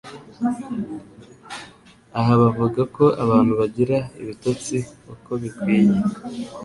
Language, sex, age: Kinyarwanda, male, 30-39